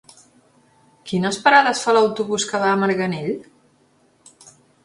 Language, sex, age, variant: Catalan, female, 40-49, Central